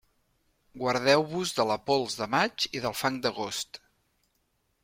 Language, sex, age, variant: Catalan, male, 40-49, Central